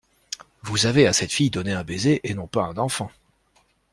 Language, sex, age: French, male, 40-49